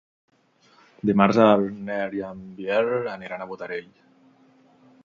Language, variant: Catalan, Central